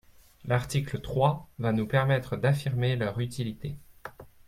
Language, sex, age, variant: French, male, 30-39, Français de métropole